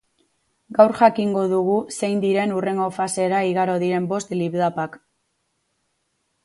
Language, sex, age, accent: Basque, female, 19-29, Mendebalekoa (Araba, Bizkaia, Gipuzkoako mendebaleko herri batzuk)